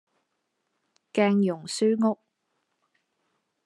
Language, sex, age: Cantonese, female, 30-39